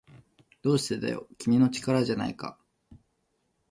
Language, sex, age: Japanese, female, 30-39